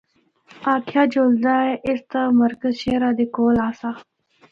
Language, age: Northern Hindko, 19-29